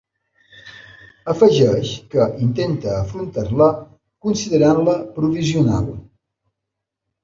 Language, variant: Catalan, Balear